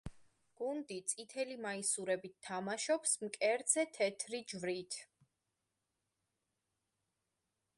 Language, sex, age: Georgian, female, 19-29